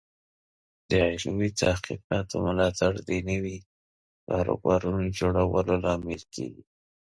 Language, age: Pashto, 19-29